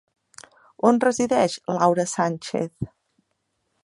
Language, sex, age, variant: Catalan, female, 40-49, Central